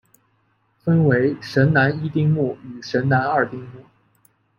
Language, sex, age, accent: Chinese, male, 19-29, 出生地：江苏省